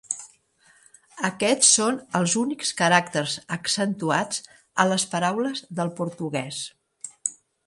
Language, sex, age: Catalan, female, 60-69